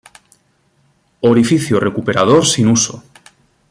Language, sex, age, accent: Spanish, male, 40-49, España: Sur peninsular (Andalucia, Extremadura, Murcia)